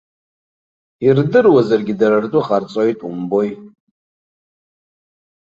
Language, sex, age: Abkhazian, male, 50-59